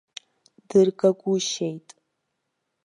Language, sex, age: Abkhazian, female, 19-29